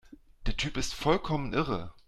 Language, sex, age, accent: German, male, 40-49, Deutschland Deutsch